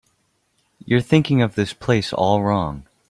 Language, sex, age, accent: English, male, under 19, United States English